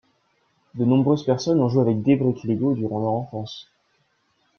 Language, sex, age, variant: French, male, 19-29, Français de métropole